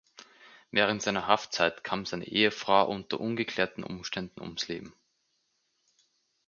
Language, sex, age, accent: German, male, 19-29, Österreichisches Deutsch